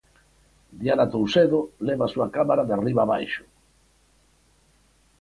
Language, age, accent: Galician, 70-79, Atlántico (seseo e gheada)